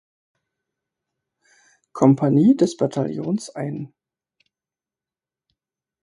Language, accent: German, Deutschland Deutsch